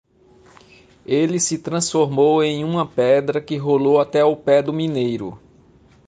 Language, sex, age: Portuguese, male, 40-49